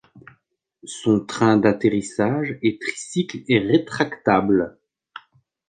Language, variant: French, Français de métropole